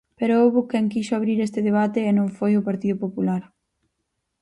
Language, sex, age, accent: Galician, female, 19-29, Central (gheada)